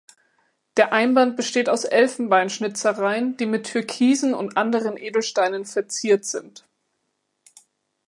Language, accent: German, Deutschland Deutsch